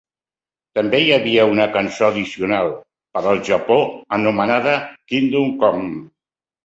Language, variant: Catalan, Central